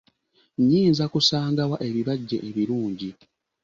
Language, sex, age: Ganda, male, 19-29